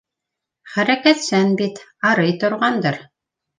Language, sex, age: Bashkir, female, 50-59